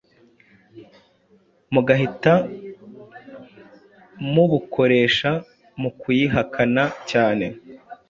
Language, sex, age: Kinyarwanda, male, 19-29